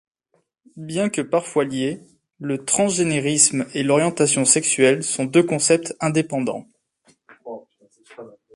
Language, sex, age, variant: French, male, 19-29, Français de métropole